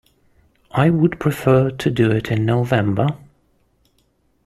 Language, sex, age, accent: English, male, 30-39, England English